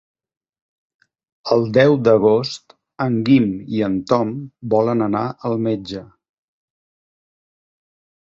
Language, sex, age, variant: Catalan, male, 50-59, Central